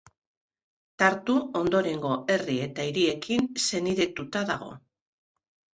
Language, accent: Basque, Mendebalekoa (Araba, Bizkaia, Gipuzkoako mendebaleko herri batzuk)